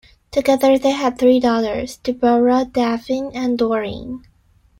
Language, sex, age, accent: English, female, 19-29, United States English